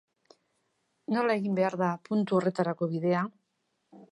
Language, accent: Basque, Mendebalekoa (Araba, Bizkaia, Gipuzkoako mendebaleko herri batzuk)